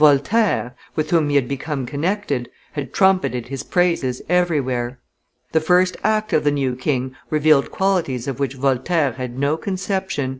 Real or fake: real